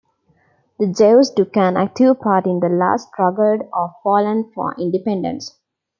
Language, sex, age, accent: English, female, 19-29, India and South Asia (India, Pakistan, Sri Lanka)